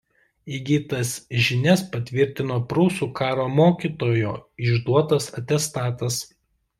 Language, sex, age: Lithuanian, male, 19-29